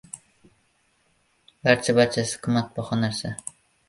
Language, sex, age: Uzbek, male, under 19